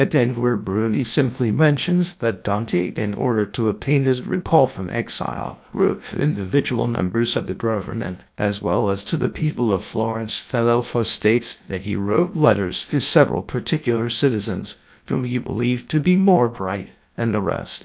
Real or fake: fake